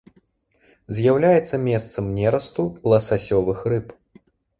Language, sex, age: Belarusian, male, 30-39